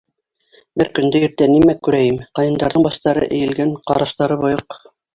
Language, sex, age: Bashkir, female, 60-69